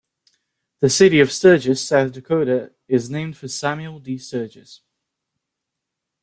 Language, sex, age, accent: English, male, 19-29, England English